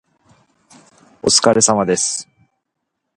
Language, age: Japanese, 19-29